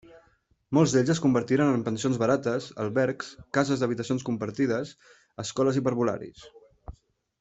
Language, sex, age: Catalan, male, 19-29